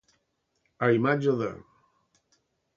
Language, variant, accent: Catalan, Central, central